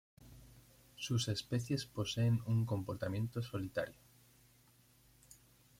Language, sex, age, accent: Spanish, male, 30-39, España: Norte peninsular (Asturias, Castilla y León, Cantabria, País Vasco, Navarra, Aragón, La Rioja, Guadalajara, Cuenca)